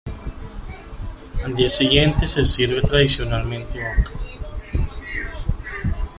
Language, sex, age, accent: Spanish, male, 40-49, Caribe: Cuba, Venezuela, Puerto Rico, República Dominicana, Panamá, Colombia caribeña, México caribeño, Costa del golfo de México